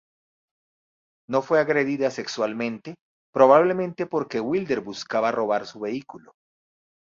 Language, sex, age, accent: Spanish, male, 50-59, Andino-Pacífico: Colombia, Perú, Ecuador, oeste de Bolivia y Venezuela andina